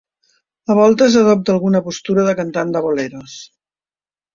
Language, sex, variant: Catalan, female, Central